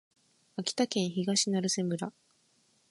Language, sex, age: Japanese, female, 19-29